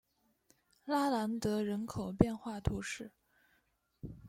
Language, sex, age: Chinese, female, 19-29